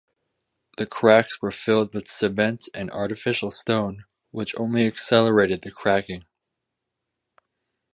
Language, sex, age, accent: English, male, 19-29, United States English